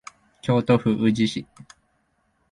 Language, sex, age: Japanese, male, 19-29